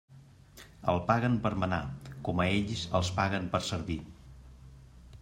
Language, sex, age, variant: Catalan, male, 50-59, Central